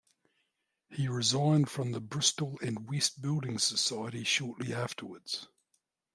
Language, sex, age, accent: English, male, 50-59, New Zealand English